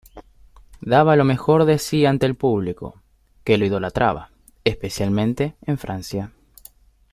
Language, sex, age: Spanish, male, under 19